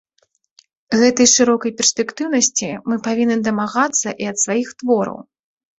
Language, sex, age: Belarusian, female, 30-39